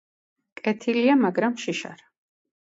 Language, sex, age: Georgian, female, 50-59